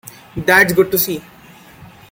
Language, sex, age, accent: English, male, 19-29, India and South Asia (India, Pakistan, Sri Lanka)